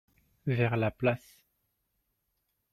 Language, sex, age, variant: French, male, 30-39, Français de métropole